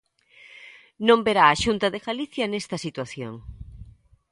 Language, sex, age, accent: Galician, female, 40-49, Atlántico (seseo e gheada)